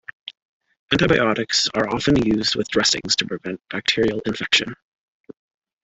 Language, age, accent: English, 30-39, Canadian English